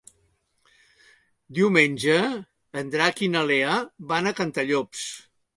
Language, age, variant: Catalan, 60-69, Central